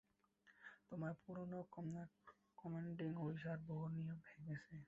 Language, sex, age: Bengali, male, under 19